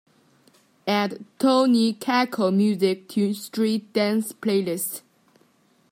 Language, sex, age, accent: English, male, under 19, England English